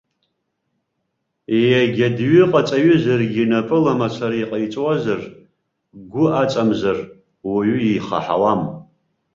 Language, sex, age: Abkhazian, male, 50-59